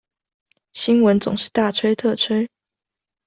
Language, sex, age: Chinese, female, under 19